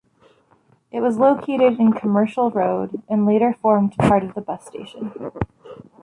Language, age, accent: English, 30-39, United States English